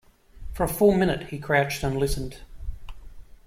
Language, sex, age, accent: English, male, 50-59, Australian English